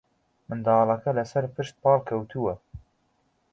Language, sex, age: Central Kurdish, male, 19-29